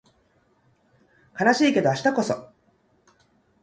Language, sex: Japanese, female